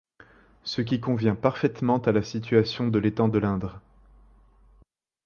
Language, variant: French, Français de métropole